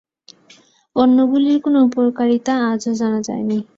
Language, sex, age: Bengali, female, 19-29